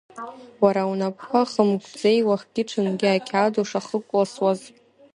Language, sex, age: Abkhazian, female, under 19